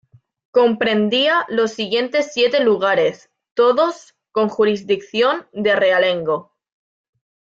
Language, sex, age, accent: Spanish, female, 19-29, España: Norte peninsular (Asturias, Castilla y León, Cantabria, País Vasco, Navarra, Aragón, La Rioja, Guadalajara, Cuenca)